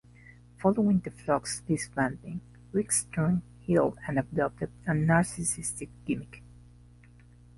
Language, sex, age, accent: English, male, under 19, United States English